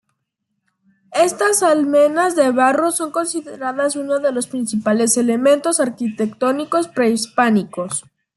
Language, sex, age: Spanish, female, 40-49